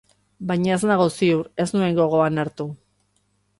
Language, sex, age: Basque, female, 50-59